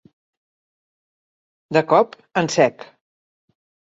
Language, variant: Catalan, Central